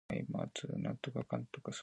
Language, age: Seri, 19-29